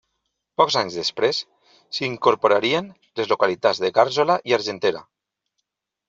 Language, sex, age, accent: Catalan, male, 50-59, valencià